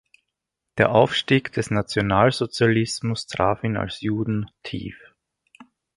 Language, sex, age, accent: German, male, 30-39, Österreichisches Deutsch